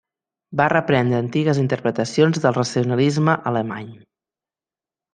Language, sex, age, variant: Catalan, female, 40-49, Central